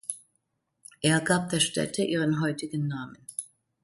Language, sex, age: German, female, 50-59